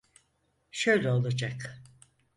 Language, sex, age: Turkish, female, 80-89